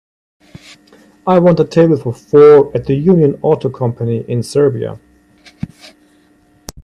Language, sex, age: English, male, 30-39